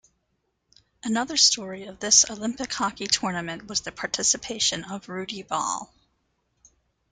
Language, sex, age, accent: English, female, 50-59, United States English